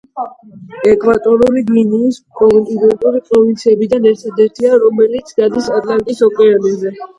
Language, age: Georgian, under 19